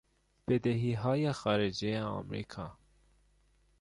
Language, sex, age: Persian, male, 19-29